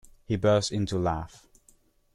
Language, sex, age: English, male, under 19